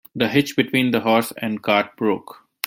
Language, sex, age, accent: English, male, 30-39, India and South Asia (India, Pakistan, Sri Lanka)